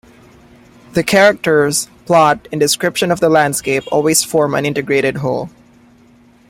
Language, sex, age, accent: English, male, 19-29, Filipino